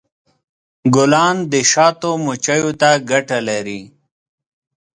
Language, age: Pashto, 30-39